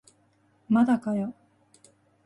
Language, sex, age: Japanese, female, 19-29